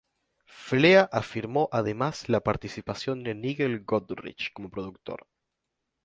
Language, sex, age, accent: Spanish, male, under 19, Rioplatense: Argentina, Uruguay, este de Bolivia, Paraguay